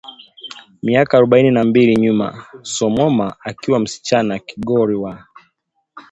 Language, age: Swahili, 19-29